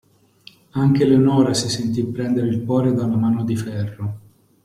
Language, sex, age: Italian, male, 40-49